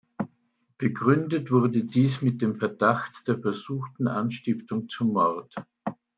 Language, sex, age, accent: German, male, 70-79, Österreichisches Deutsch